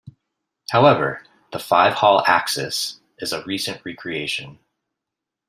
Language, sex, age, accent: English, male, 30-39, United States English